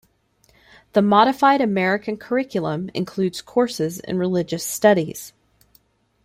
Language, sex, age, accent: English, female, 30-39, United States English